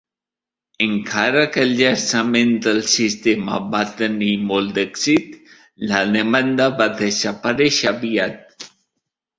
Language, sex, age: Catalan, male, 40-49